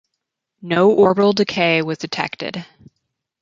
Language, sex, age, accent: English, female, 30-39, United States English